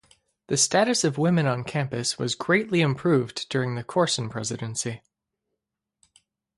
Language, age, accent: English, 19-29, United States English; midwest